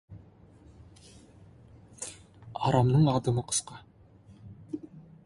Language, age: Kazakh, 19-29